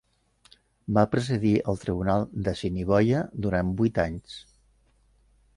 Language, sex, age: Catalan, male, 70-79